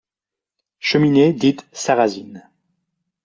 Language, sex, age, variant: French, male, 19-29, Français de métropole